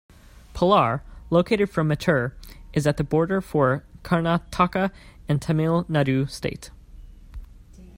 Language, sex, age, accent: English, male, 19-29, United States English